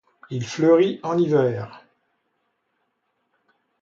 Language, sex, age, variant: French, male, 70-79, Français de métropole